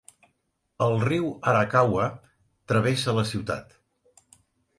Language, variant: Catalan, Central